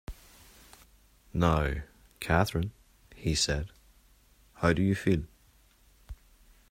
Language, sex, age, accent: English, male, 30-39, Irish English